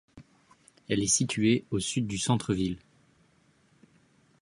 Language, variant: French, Français de métropole